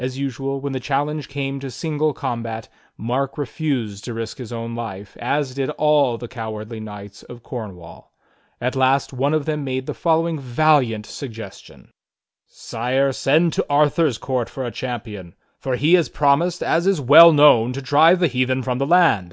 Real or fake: real